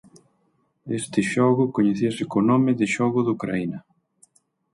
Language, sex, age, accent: Galician, male, 30-39, Normativo (estándar)